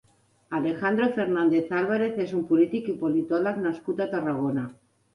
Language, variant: Catalan, Central